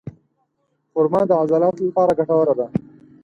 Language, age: Pashto, 19-29